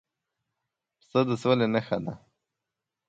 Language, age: Pashto, under 19